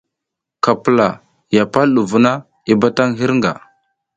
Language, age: South Giziga, 30-39